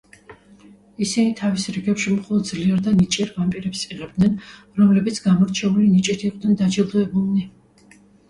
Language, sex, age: Georgian, female, 50-59